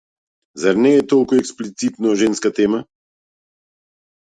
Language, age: Macedonian, 40-49